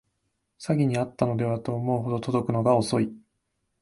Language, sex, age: Japanese, male, 19-29